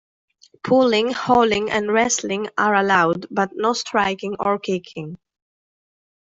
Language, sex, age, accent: English, female, 19-29, United States English